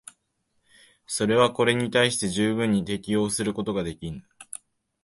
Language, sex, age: Japanese, male, under 19